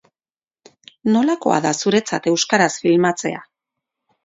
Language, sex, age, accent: Basque, female, 40-49, Erdialdekoa edo Nafarra (Gipuzkoa, Nafarroa)